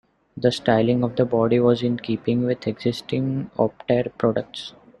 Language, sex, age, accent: English, male, 19-29, India and South Asia (India, Pakistan, Sri Lanka)